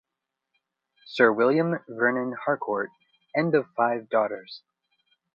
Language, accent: English, United States English